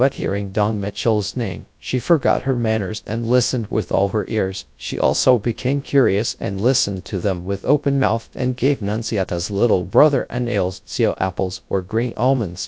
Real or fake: fake